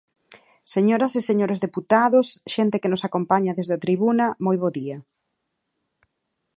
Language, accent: Galician, Oriental (común en zona oriental); Normativo (estándar)